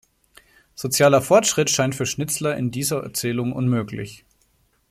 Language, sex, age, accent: German, male, 40-49, Deutschland Deutsch